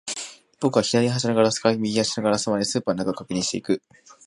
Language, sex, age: Japanese, male, 19-29